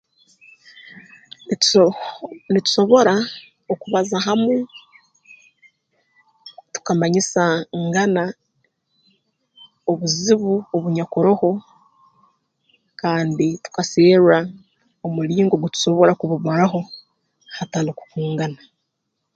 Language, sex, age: Tooro, female, 19-29